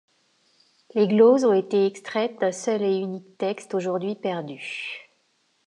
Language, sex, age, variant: French, female, 50-59, Français de métropole